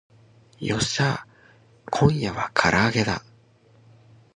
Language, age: Japanese, 19-29